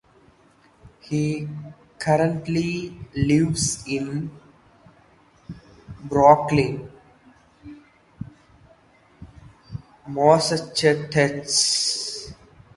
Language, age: English, 19-29